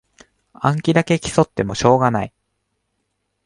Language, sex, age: Japanese, male, under 19